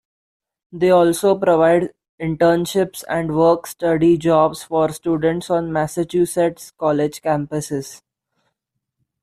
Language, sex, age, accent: English, male, 19-29, India and South Asia (India, Pakistan, Sri Lanka)